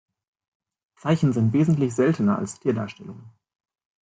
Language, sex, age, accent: German, male, 19-29, Deutschland Deutsch